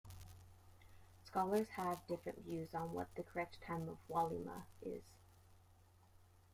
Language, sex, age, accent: English, female, 30-39, United States English